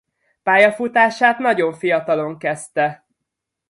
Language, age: Hungarian, 30-39